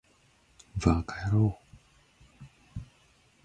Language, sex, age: Japanese, male, 30-39